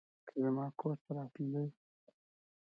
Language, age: Pashto, 19-29